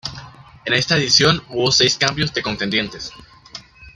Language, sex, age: Spanish, male, under 19